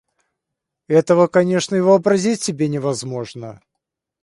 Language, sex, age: Russian, male, 50-59